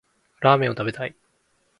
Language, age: Japanese, 19-29